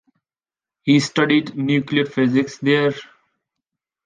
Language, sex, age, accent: English, male, 19-29, India and South Asia (India, Pakistan, Sri Lanka)